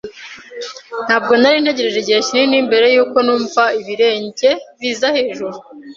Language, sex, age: Kinyarwanda, female, 19-29